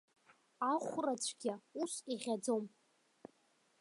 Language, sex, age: Abkhazian, female, under 19